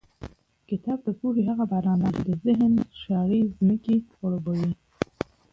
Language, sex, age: Pashto, female, 19-29